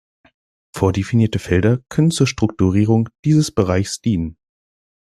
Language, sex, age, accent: German, male, 19-29, Deutschland Deutsch